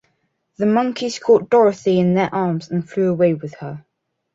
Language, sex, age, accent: English, male, under 19, England English